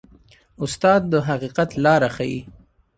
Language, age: Pashto, 19-29